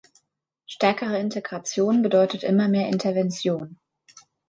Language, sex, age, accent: German, female, 19-29, Deutschland Deutsch